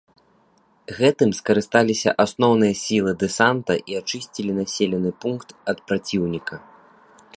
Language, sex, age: Belarusian, male, 19-29